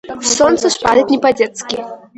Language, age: Russian, under 19